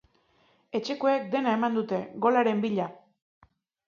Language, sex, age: Basque, female, 40-49